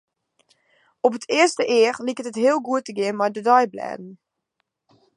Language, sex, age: Western Frisian, female, under 19